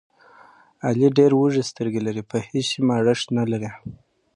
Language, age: Pashto, 19-29